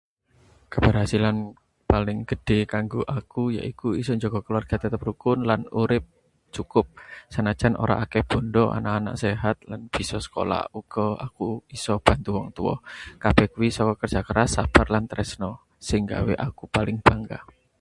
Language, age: Javanese, 30-39